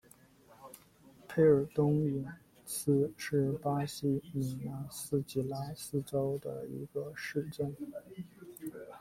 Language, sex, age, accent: Chinese, male, 19-29, 出生地：河北省